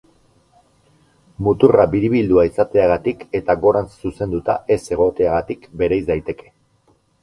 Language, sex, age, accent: Basque, male, 40-49, Erdialdekoa edo Nafarra (Gipuzkoa, Nafarroa)